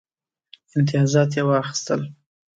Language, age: Pashto, 19-29